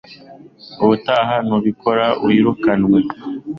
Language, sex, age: Kinyarwanda, male, under 19